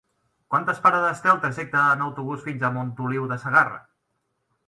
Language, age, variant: Catalan, 19-29, Central